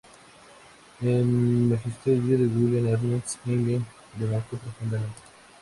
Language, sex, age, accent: Spanish, male, 19-29, México